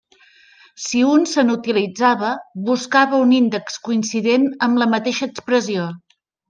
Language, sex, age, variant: Catalan, female, 50-59, Central